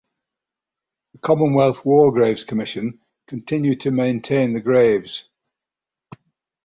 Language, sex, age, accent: English, male, 70-79, England English